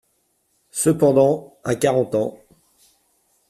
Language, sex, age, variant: French, male, 50-59, Français de métropole